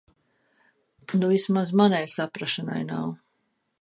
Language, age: Latvian, 60-69